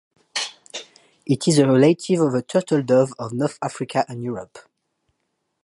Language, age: English, 30-39